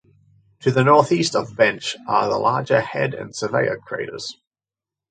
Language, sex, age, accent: English, male, 30-39, Australian English